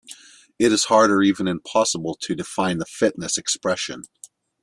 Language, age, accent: English, 40-49, United States English